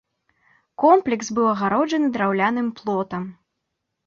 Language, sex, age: Belarusian, female, 19-29